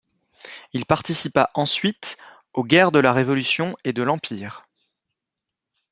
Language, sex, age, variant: French, male, 30-39, Français de métropole